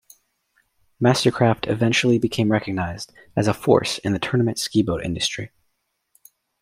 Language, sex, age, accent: English, male, under 19, United States English